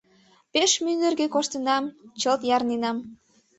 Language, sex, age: Mari, female, under 19